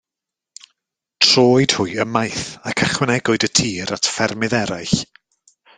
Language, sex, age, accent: Welsh, male, 30-39, Y Deyrnas Unedig Cymraeg